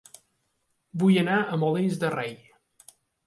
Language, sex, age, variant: Catalan, male, 30-39, Balear